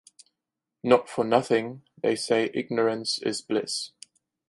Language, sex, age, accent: English, male, 19-29, England English; German English